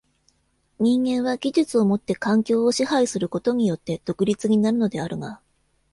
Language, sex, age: Japanese, female, 40-49